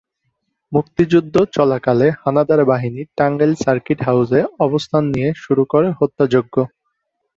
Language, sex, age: Bengali, male, 19-29